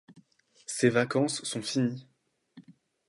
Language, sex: French, male